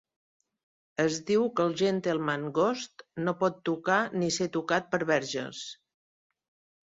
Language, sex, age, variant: Catalan, female, 50-59, Central